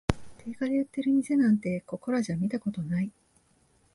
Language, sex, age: Japanese, female, 40-49